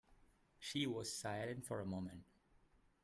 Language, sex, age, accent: English, male, 19-29, India and South Asia (India, Pakistan, Sri Lanka)